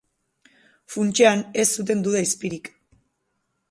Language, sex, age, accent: Basque, female, 19-29, Mendebalekoa (Araba, Bizkaia, Gipuzkoako mendebaleko herri batzuk)